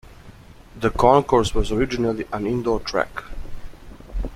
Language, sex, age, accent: English, male, 19-29, United States English